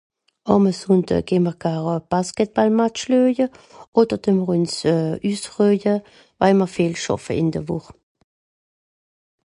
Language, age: Swiss German, 50-59